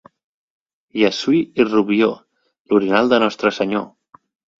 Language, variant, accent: Catalan, Central, central